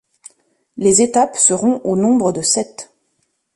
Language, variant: French, Français de métropole